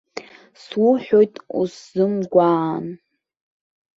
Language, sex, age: Abkhazian, female, 19-29